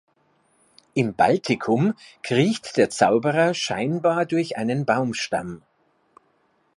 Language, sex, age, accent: German, male, 60-69, Österreichisches Deutsch